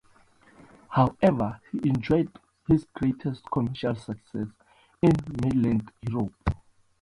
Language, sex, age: English, male, 19-29